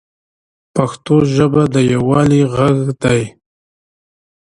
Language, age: Pashto, 30-39